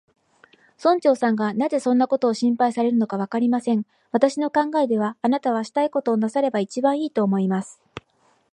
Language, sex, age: Japanese, female, 40-49